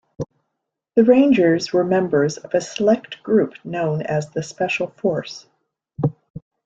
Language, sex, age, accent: English, female, 50-59, United States English